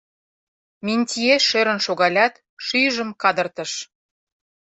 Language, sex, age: Mari, female, 40-49